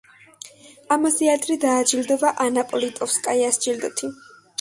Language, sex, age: Georgian, female, under 19